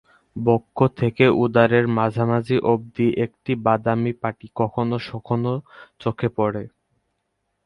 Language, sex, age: Bengali, male, 19-29